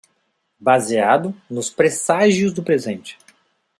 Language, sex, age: Portuguese, male, 40-49